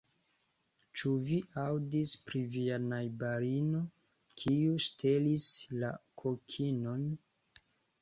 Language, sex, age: Esperanto, male, 19-29